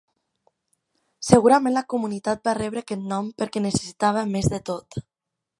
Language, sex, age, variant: Catalan, female, 19-29, Central